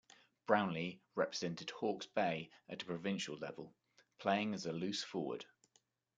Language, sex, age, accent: English, male, 30-39, England English